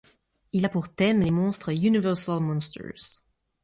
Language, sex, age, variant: French, female, 30-39, Français de métropole